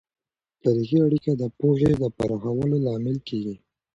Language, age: Pashto, 19-29